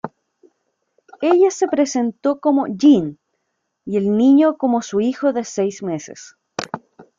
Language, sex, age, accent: Spanish, female, 30-39, Chileno: Chile, Cuyo